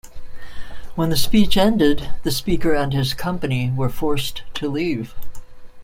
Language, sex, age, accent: English, female, 60-69, United States English